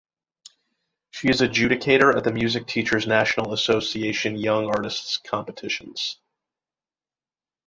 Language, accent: English, United States English